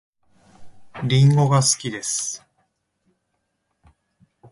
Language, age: Japanese, 40-49